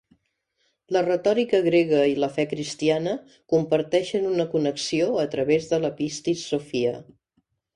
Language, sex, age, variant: Catalan, female, 50-59, Central